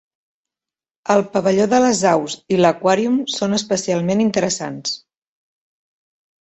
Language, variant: Catalan, Central